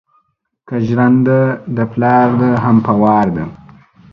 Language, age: Pashto, under 19